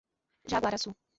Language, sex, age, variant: Portuguese, female, 19-29, Portuguese (Brasil)